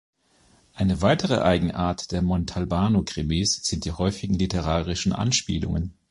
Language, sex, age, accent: German, male, 40-49, Deutschland Deutsch